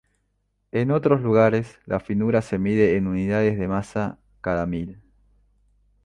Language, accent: Spanish, Rioplatense: Argentina, Uruguay, este de Bolivia, Paraguay